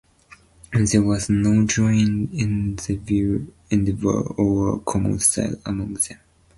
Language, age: English, 19-29